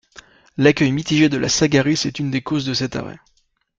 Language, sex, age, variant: French, male, 19-29, Français de métropole